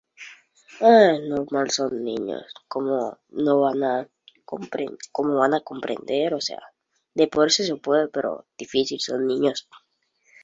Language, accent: Spanish, Caribe: Cuba, Venezuela, Puerto Rico, República Dominicana, Panamá, Colombia caribeña, México caribeño, Costa del golfo de México